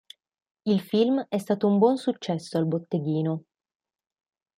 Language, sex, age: Italian, female, 19-29